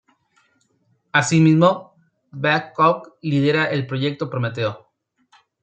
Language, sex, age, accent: Spanish, male, 30-39, México